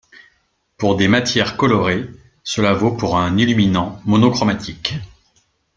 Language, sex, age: French, male, 40-49